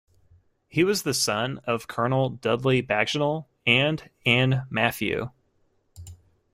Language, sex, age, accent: English, male, 19-29, United States English